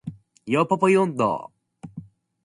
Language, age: Japanese, under 19